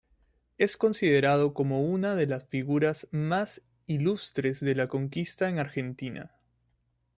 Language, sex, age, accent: Spanish, male, 30-39, Andino-Pacífico: Colombia, Perú, Ecuador, oeste de Bolivia y Venezuela andina